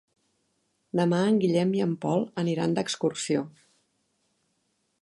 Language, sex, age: Catalan, female, 50-59